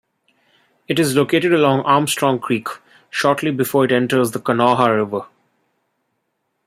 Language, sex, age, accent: English, male, 19-29, India and South Asia (India, Pakistan, Sri Lanka)